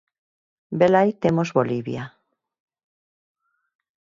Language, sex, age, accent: Galician, female, 40-49, Normativo (estándar)